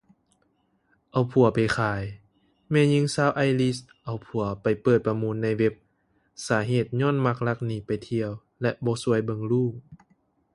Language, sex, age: Lao, male, 19-29